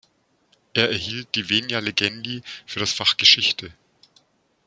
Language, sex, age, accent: German, male, 40-49, Deutschland Deutsch